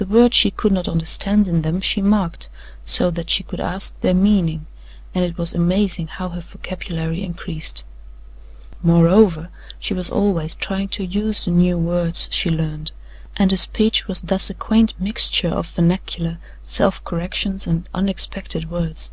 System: none